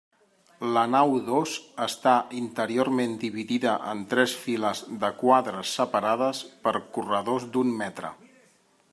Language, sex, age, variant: Catalan, male, 40-49, Central